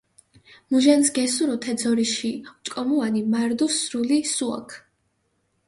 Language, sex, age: Mingrelian, female, 19-29